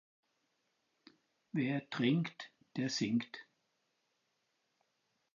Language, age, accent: German, 70-79, Deutschland Deutsch